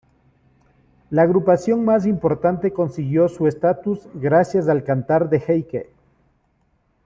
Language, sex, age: Spanish, male, 50-59